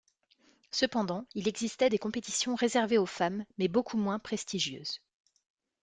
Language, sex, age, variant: French, female, 19-29, Français de métropole